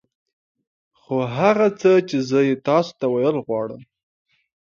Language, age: Pashto, 19-29